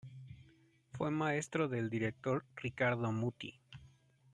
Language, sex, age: Spanish, male, 30-39